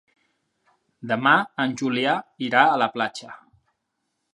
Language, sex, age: Catalan, male, 40-49